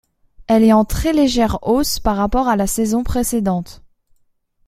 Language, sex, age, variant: French, female, 19-29, Français de métropole